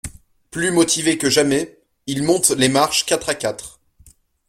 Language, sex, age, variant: French, male, 19-29, Français de métropole